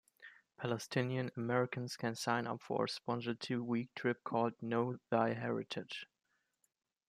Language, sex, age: English, male, 19-29